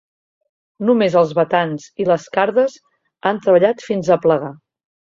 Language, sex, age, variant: Catalan, female, 40-49, Central